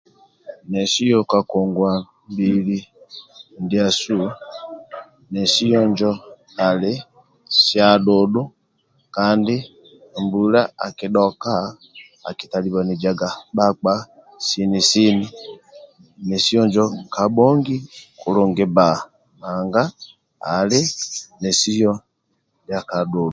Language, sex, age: Amba (Uganda), male, 50-59